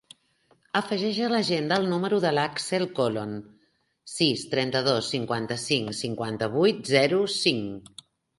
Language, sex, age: Catalan, female, 50-59